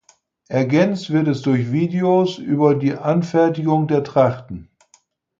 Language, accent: German, Norddeutsch